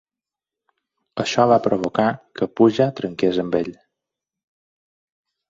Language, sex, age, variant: Catalan, male, 40-49, Balear